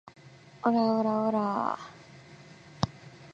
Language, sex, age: Japanese, female, 19-29